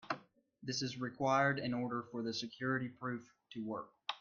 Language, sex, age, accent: English, male, 19-29, United States English